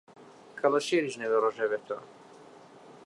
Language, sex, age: Central Kurdish, male, 19-29